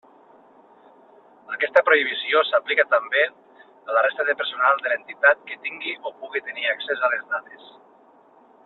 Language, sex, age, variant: Catalan, male, 40-49, Nord-Occidental